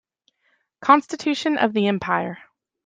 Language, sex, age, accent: English, female, 40-49, United States English